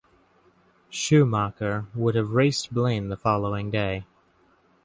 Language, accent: English, United States English